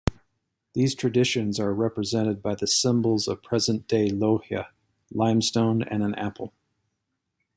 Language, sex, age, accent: English, male, 40-49, United States English